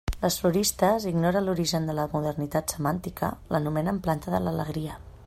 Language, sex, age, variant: Catalan, female, 40-49, Central